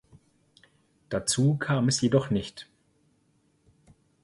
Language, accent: German, Deutschland Deutsch